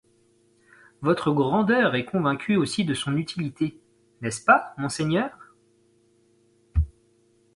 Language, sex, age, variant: French, male, 30-39, Français de métropole